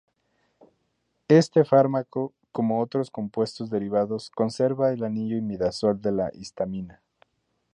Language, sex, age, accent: Spanish, male, 19-29, México